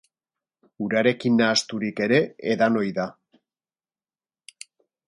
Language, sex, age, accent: Basque, male, 50-59, Erdialdekoa edo Nafarra (Gipuzkoa, Nafarroa)